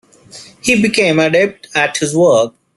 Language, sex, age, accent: English, male, 19-29, India and South Asia (India, Pakistan, Sri Lanka)